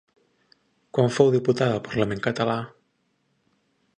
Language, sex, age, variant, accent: Catalan, male, 19-29, Central, central